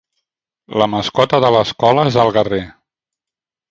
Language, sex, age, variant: Catalan, male, 60-69, Central